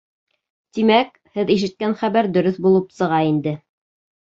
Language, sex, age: Bashkir, female, 30-39